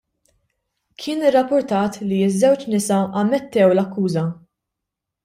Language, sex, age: Maltese, female, 19-29